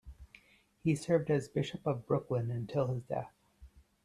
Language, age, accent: English, 30-39, United States English